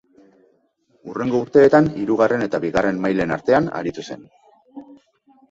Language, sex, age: Basque, male, 40-49